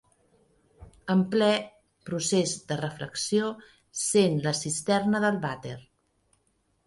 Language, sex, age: Catalan, female, 50-59